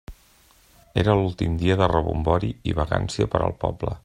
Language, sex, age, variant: Catalan, male, 40-49, Central